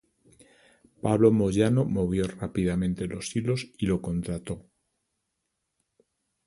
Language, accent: Spanish, España: Centro-Sur peninsular (Madrid, Toledo, Castilla-La Mancha)